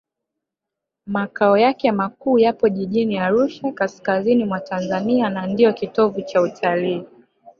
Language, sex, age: Swahili, female, 19-29